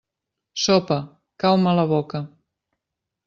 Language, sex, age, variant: Catalan, female, 50-59, Central